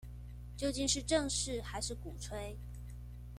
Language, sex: Chinese, female